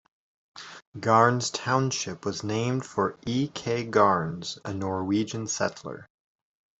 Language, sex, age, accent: English, male, 30-39, United States English